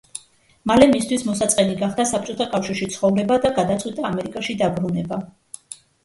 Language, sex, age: Georgian, female, 50-59